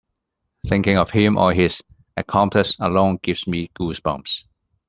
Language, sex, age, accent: English, male, 40-49, Hong Kong English